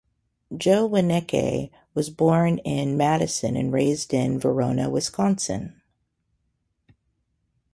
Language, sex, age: English, female, 40-49